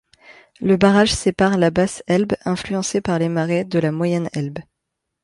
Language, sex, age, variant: French, female, 30-39, Français de métropole